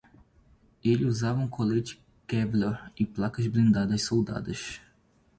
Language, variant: Portuguese, Portuguese (Brasil)